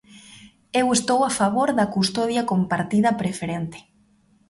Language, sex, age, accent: Galician, female, 19-29, Normativo (estándar)